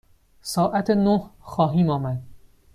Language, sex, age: Persian, male, 19-29